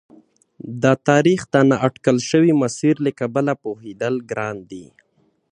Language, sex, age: Pashto, male, under 19